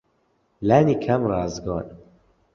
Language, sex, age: Central Kurdish, male, 19-29